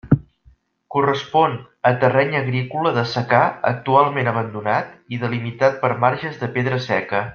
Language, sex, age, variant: Catalan, male, 30-39, Nord-Occidental